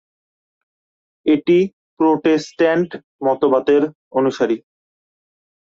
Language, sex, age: Bengali, male, 19-29